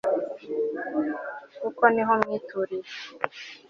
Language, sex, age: Kinyarwanda, female, 19-29